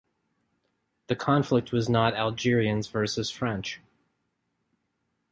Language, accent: English, United States English